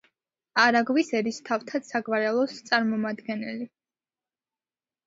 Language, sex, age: Georgian, female, under 19